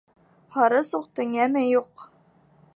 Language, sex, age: Bashkir, female, 19-29